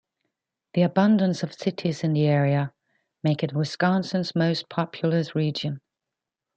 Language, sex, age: English, female, 50-59